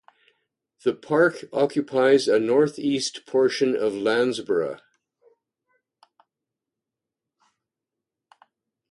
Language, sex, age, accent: English, male, 70-79, Canadian English